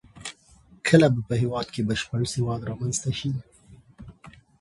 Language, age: Pashto, 30-39